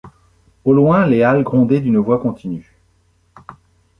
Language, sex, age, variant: French, male, 50-59, Français de métropole